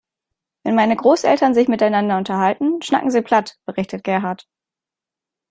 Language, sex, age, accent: German, female, 19-29, Deutschland Deutsch